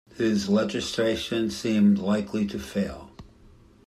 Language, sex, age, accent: English, male, 60-69, United States English